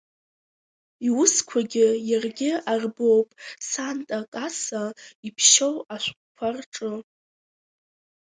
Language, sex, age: Abkhazian, female, under 19